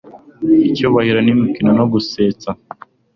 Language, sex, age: Kinyarwanda, male, under 19